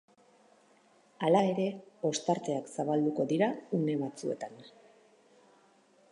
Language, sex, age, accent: Basque, female, 30-39, Mendebalekoa (Araba, Bizkaia, Gipuzkoako mendebaleko herri batzuk)